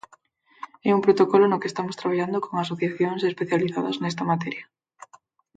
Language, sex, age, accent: Galician, female, 19-29, Normativo (estándar)